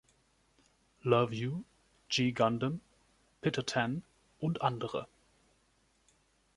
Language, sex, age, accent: German, male, 30-39, Deutschland Deutsch